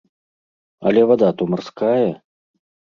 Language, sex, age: Belarusian, male, 40-49